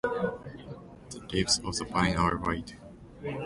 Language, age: English, 19-29